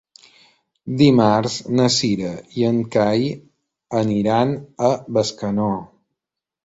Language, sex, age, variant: Catalan, male, 50-59, Balear